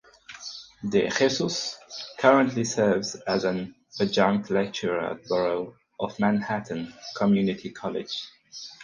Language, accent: English, United States English